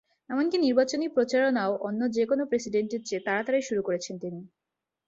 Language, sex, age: Bengali, female, 19-29